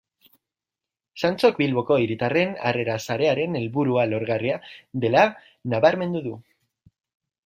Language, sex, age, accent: Basque, male, 19-29, Erdialdekoa edo Nafarra (Gipuzkoa, Nafarroa)